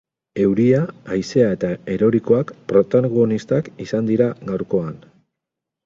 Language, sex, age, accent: Basque, male, 50-59, Mendebalekoa (Araba, Bizkaia, Gipuzkoako mendebaleko herri batzuk)